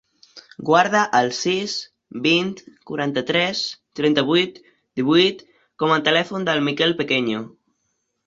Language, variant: Catalan, Central